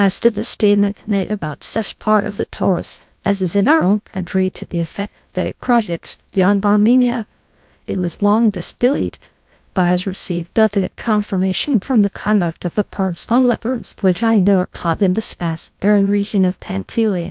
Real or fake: fake